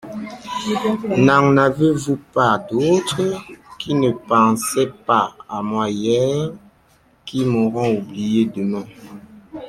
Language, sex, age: French, female, 30-39